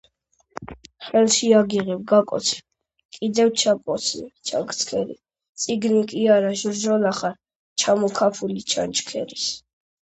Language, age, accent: Georgian, under 19, ჩვეულებრივი